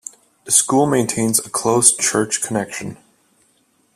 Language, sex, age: English, male, 19-29